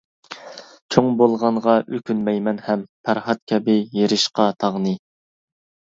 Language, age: Uyghur, 19-29